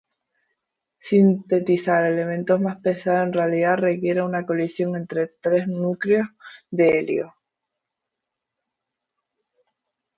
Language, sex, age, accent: Spanish, female, 19-29, España: Islas Canarias